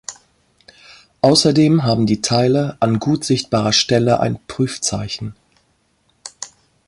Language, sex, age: German, female, 50-59